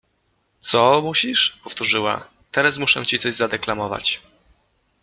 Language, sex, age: Polish, male, 19-29